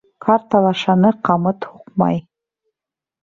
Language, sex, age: Bashkir, female, 40-49